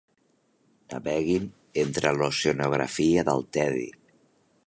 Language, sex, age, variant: Catalan, male, 50-59, Central